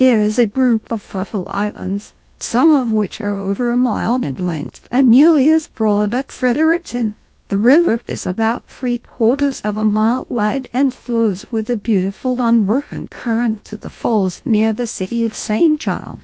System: TTS, GlowTTS